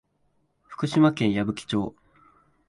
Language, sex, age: Japanese, male, 19-29